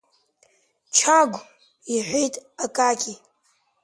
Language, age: Abkhazian, under 19